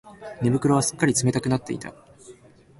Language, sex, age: Japanese, male, 19-29